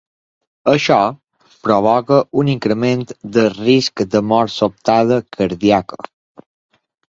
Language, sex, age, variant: Catalan, male, 19-29, Balear